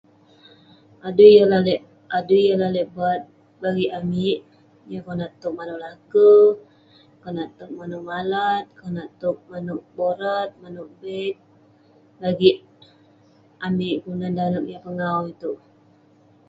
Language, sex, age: Western Penan, female, 19-29